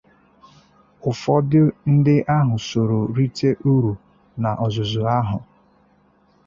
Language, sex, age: Igbo, male, 30-39